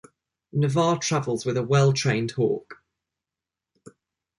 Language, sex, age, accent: English, male, 19-29, England English